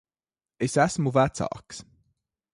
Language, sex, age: Latvian, male, 19-29